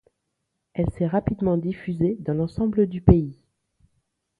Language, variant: French, Français de métropole